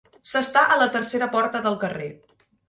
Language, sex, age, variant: Catalan, female, 19-29, Central